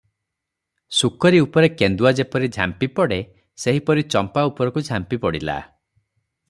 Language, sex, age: Odia, male, 30-39